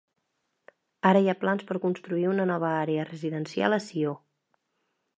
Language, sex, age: Catalan, female, 19-29